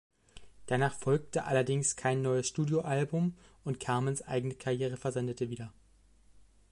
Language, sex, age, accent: German, male, 19-29, Deutschland Deutsch